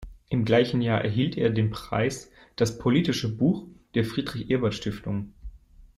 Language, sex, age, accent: German, male, 19-29, Deutschland Deutsch